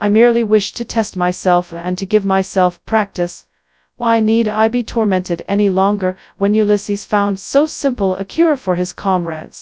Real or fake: fake